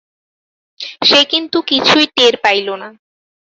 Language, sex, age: Bengali, female, 19-29